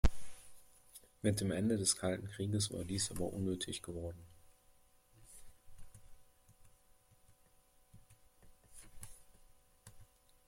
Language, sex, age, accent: German, male, 30-39, Deutschland Deutsch